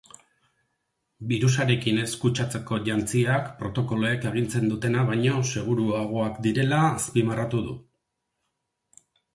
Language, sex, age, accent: Basque, male, 50-59, Erdialdekoa edo Nafarra (Gipuzkoa, Nafarroa)